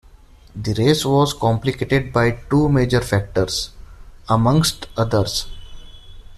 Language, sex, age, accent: English, male, 19-29, India and South Asia (India, Pakistan, Sri Lanka)